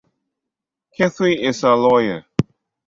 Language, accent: English, Hong Kong English